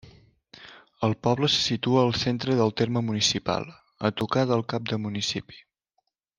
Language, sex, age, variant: Catalan, male, under 19, Central